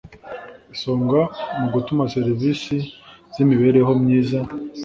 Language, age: Kinyarwanda, 30-39